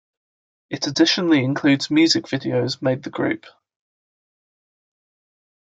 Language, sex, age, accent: English, male, 19-29, England English